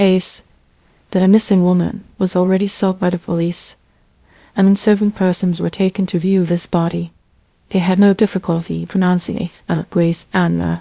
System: TTS, VITS